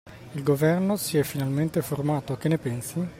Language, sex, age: Italian, male, 40-49